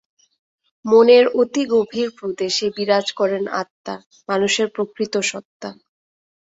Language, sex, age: Bengali, female, 19-29